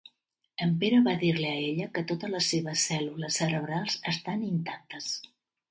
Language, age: Catalan, 60-69